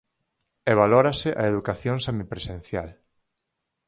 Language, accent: Galician, Normativo (estándar)